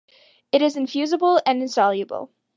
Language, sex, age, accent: English, female, under 19, United States English